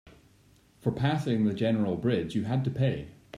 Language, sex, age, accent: English, male, 19-29, Scottish English